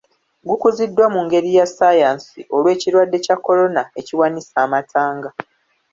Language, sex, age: Ganda, female, 30-39